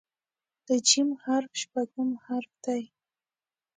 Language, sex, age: Pashto, female, 19-29